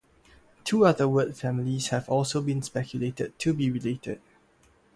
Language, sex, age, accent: English, male, 19-29, United States English; Singaporean English